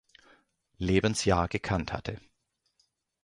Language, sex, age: German, male, 40-49